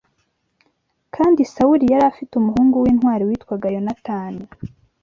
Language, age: Kinyarwanda, 19-29